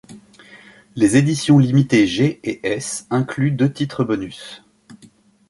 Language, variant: French, Français de métropole